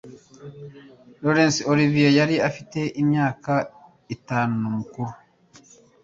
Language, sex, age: Kinyarwanda, male, 40-49